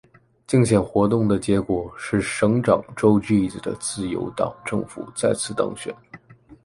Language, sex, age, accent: Chinese, male, 19-29, 出生地：北京市